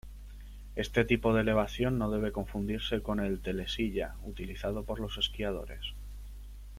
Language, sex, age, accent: Spanish, male, 19-29, España: Sur peninsular (Andalucia, Extremadura, Murcia)